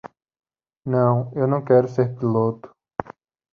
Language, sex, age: Portuguese, male, 19-29